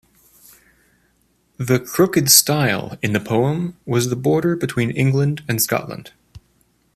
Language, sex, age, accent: English, male, 30-39, United States English